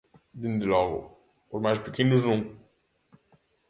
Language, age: Galician, 19-29